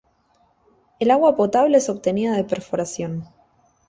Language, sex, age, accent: Spanish, female, 19-29, Rioplatense: Argentina, Uruguay, este de Bolivia, Paraguay